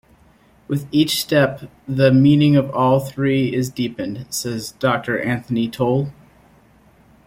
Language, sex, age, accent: English, male, 19-29, United States English